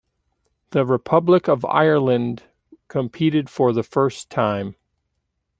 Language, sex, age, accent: English, male, 40-49, United States English